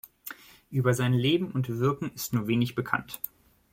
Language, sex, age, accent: German, male, 19-29, Deutschland Deutsch